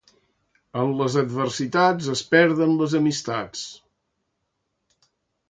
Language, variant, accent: Catalan, Central, central